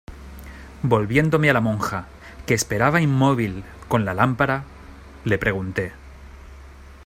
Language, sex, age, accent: Spanish, male, 30-39, España: Norte peninsular (Asturias, Castilla y León, Cantabria, País Vasco, Navarra, Aragón, La Rioja, Guadalajara, Cuenca)